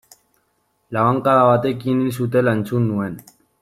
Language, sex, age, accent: Basque, male, 19-29, Mendebalekoa (Araba, Bizkaia, Gipuzkoako mendebaleko herri batzuk)